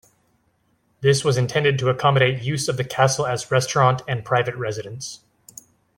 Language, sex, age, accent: English, male, 30-39, United States English